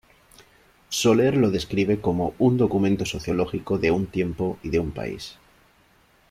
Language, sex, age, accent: Spanish, male, 30-39, España: Sur peninsular (Andalucia, Extremadura, Murcia)